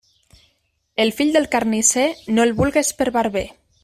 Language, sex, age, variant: Catalan, female, 19-29, Nord-Occidental